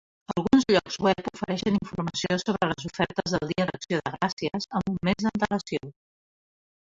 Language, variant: Catalan, Nord-Occidental